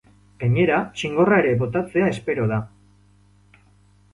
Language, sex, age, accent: Basque, male, 19-29, Erdialdekoa edo Nafarra (Gipuzkoa, Nafarroa)